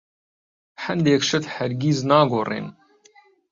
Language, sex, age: Central Kurdish, male, 30-39